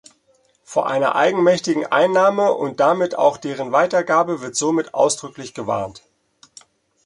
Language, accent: German, Deutschland Deutsch